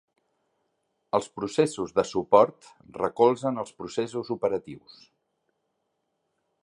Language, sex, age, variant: Catalan, male, 50-59, Central